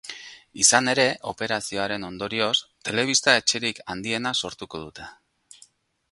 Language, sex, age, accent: Basque, male, 40-49, Erdialdekoa edo Nafarra (Gipuzkoa, Nafarroa)